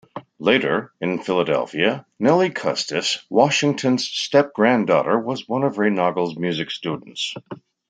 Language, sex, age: English, male, 60-69